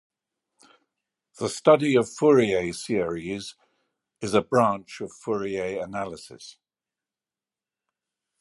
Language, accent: English, England English